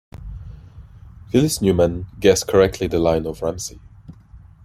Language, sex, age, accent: English, male, 30-39, United States English